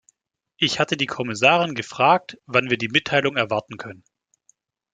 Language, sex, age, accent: German, male, 19-29, Deutschland Deutsch